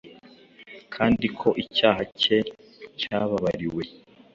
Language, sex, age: Kinyarwanda, male, under 19